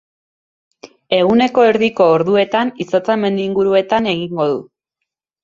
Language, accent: Basque, Erdialdekoa edo Nafarra (Gipuzkoa, Nafarroa)